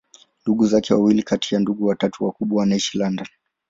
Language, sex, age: Swahili, male, 19-29